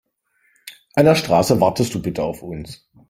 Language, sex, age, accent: German, male, 40-49, Deutschland Deutsch